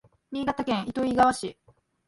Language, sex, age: Japanese, female, under 19